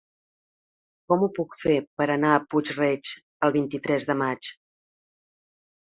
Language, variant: Catalan, Central